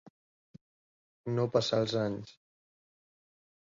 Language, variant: Catalan, Nord-Occidental